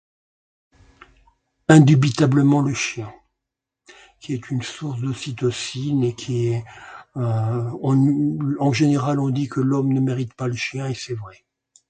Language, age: French, 70-79